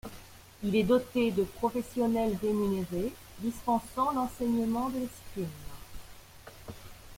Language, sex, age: French, female, 60-69